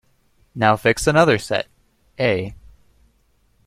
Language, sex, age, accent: English, male, 19-29, United States English